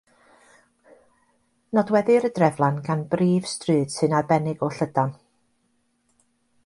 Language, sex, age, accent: Welsh, female, 60-69, Y Deyrnas Unedig Cymraeg